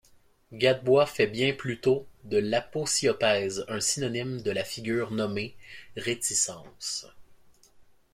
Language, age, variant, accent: French, 19-29, Français d'Amérique du Nord, Français du Canada